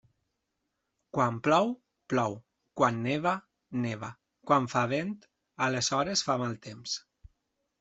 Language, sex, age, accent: Catalan, male, 30-39, valencià